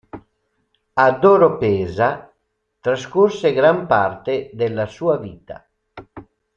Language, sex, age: Italian, male, 60-69